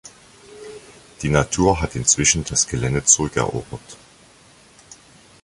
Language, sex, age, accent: German, male, 50-59, Deutschland Deutsch